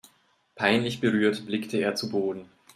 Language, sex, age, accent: German, male, 19-29, Deutschland Deutsch